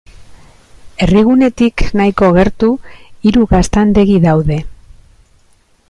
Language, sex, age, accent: Basque, female, 40-49, Mendebalekoa (Araba, Bizkaia, Gipuzkoako mendebaleko herri batzuk)